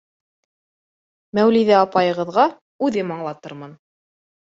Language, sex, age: Bashkir, female, 30-39